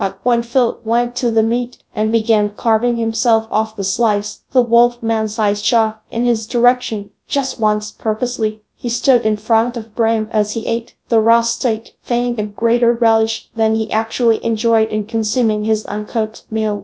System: TTS, GradTTS